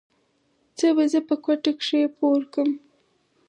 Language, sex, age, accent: Pashto, female, 19-29, معیاري پښتو